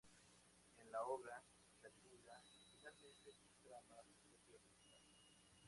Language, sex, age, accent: Spanish, male, 19-29, México